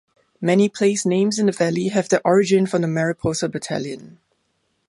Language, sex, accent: English, female, Singaporean English